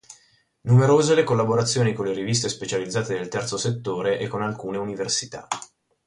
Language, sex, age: Italian, male, 30-39